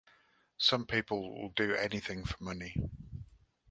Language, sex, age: English, male, 40-49